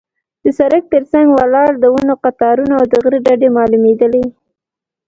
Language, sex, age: Pashto, female, 19-29